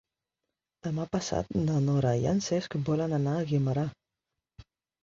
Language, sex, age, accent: Catalan, female, 19-29, aprenent (recent, des del castellà)